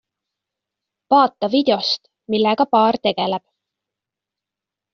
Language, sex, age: Estonian, female, 19-29